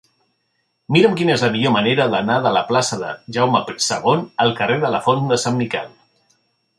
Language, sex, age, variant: Catalan, male, 40-49, Central